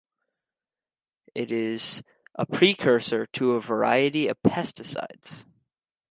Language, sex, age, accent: English, male, under 19, United States English